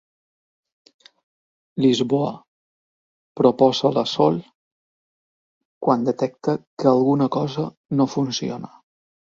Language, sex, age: Catalan, male, 40-49